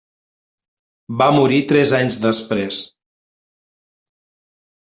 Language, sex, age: Catalan, male, 40-49